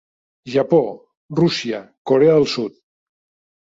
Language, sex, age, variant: Catalan, male, 40-49, Nord-Occidental